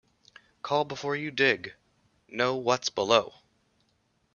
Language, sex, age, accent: English, male, 30-39, Canadian English